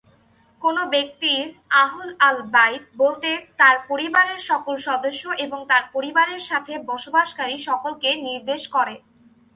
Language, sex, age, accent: Bengali, female, 19-29, Bangla